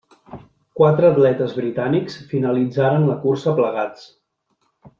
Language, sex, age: Catalan, male, 30-39